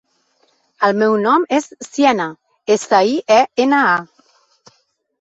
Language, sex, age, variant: Catalan, female, 40-49, Central